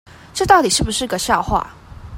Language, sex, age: Chinese, female, 19-29